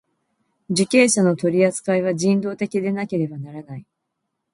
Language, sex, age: Japanese, female, 50-59